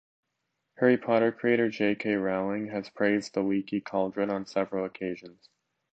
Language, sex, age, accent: English, male, under 19, United States English